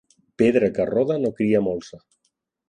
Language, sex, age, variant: Catalan, male, 40-49, Central